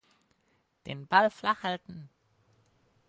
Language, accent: German, Deutschland Deutsch